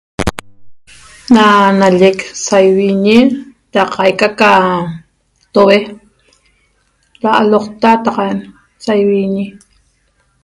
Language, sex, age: Toba, female, 40-49